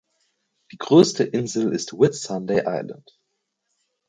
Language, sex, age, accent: German, female, under 19, Deutschland Deutsch